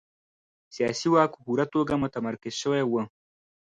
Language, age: Pashto, 19-29